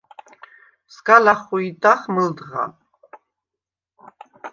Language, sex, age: Svan, female, 50-59